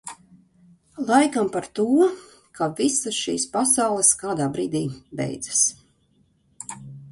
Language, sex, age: Latvian, female, 40-49